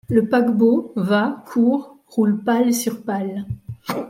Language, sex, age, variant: French, female, 40-49, Français de métropole